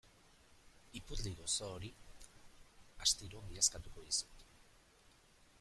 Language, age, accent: Basque, 50-59, Erdialdekoa edo Nafarra (Gipuzkoa, Nafarroa)